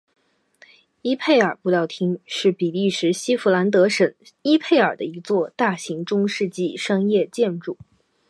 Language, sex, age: Chinese, female, 19-29